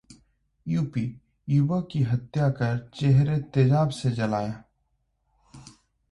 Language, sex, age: Hindi, male, 30-39